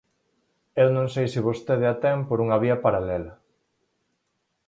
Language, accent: Galician, Normativo (estándar)